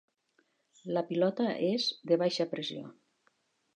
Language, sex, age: Catalan, female, 60-69